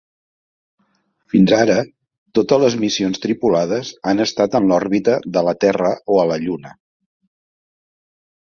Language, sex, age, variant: Catalan, male, 50-59, Central